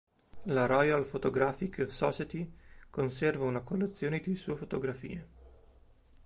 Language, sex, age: Italian, male, 19-29